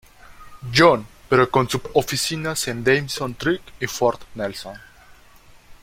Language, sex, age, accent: Spanish, male, 19-29, México